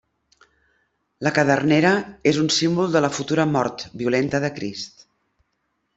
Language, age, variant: Catalan, 60-69, Central